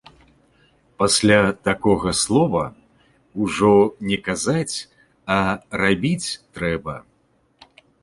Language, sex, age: Belarusian, male, 40-49